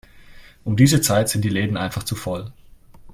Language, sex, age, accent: German, male, 19-29, Deutschland Deutsch